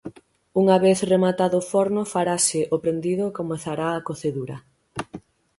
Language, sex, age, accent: Galician, female, 19-29, Central (gheada); Oriental (común en zona oriental)